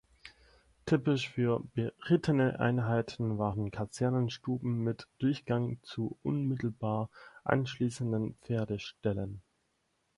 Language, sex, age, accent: German, male, 19-29, Deutschland Deutsch